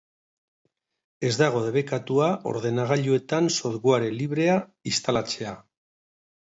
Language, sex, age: Basque, male, 60-69